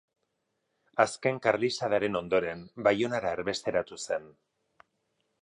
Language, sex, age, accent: Basque, male, 50-59, Erdialdekoa edo Nafarra (Gipuzkoa, Nafarroa)